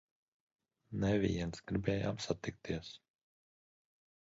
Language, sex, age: Latvian, male, 40-49